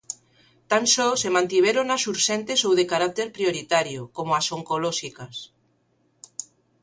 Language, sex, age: Galician, female, 50-59